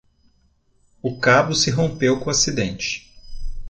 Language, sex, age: Portuguese, male, 50-59